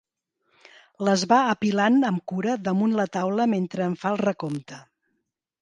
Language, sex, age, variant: Catalan, female, 50-59, Central